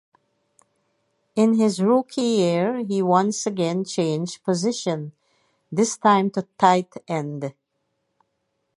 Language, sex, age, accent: English, female, 50-59, England English